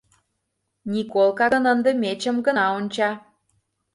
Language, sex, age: Mari, female, 30-39